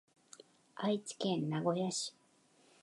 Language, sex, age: Japanese, female, 40-49